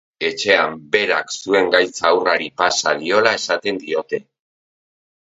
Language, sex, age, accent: Basque, male, 50-59, Erdialdekoa edo Nafarra (Gipuzkoa, Nafarroa)